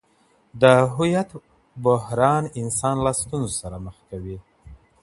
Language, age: Pashto, 30-39